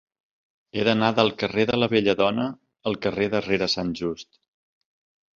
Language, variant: Catalan, Central